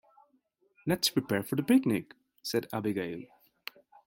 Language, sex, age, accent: English, male, 19-29, United States English